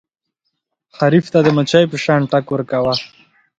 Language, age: Pashto, 19-29